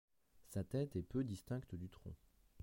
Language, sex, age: French, male, 30-39